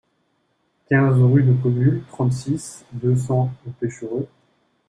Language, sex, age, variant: French, male, 19-29, Français de métropole